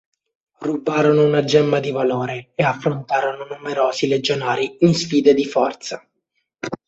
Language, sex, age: Italian, male, 19-29